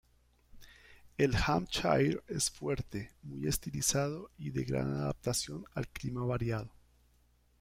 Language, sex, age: Spanish, male, 50-59